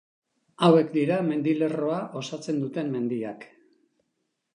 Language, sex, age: Basque, male, 60-69